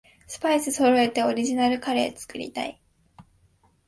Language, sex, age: Japanese, female, 19-29